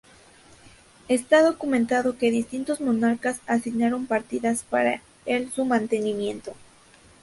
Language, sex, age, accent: Spanish, female, 19-29, México